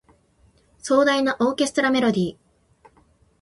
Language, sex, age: Japanese, female, 19-29